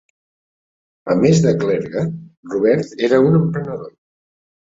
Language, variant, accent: Catalan, Central, central; tarragoní